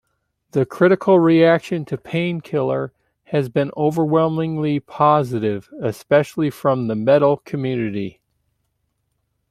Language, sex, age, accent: English, male, 40-49, United States English